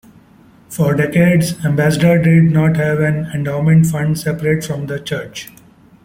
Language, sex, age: English, male, 40-49